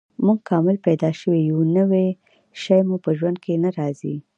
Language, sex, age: Pashto, female, 19-29